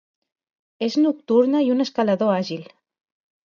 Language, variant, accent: Catalan, Central, central